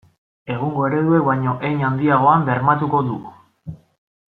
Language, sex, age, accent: Basque, male, 19-29, Mendebalekoa (Araba, Bizkaia, Gipuzkoako mendebaleko herri batzuk)